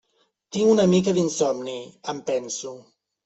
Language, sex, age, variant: Catalan, male, 30-39, Central